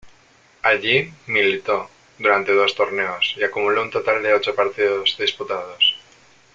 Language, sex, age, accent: Spanish, male, 30-39, España: Centro-Sur peninsular (Madrid, Toledo, Castilla-La Mancha)